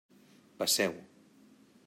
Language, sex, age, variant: Catalan, male, 40-49, Central